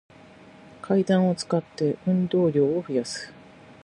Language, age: Japanese, 60-69